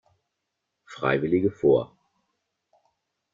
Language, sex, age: German, male, 40-49